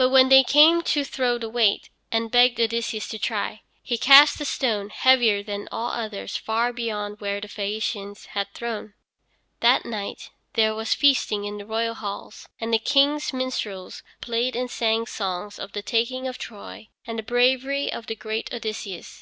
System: none